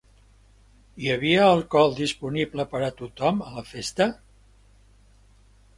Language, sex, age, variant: Catalan, male, 70-79, Central